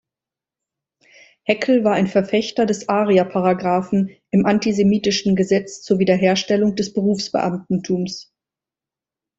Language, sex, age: German, female, 50-59